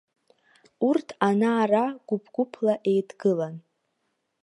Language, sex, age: Abkhazian, female, 19-29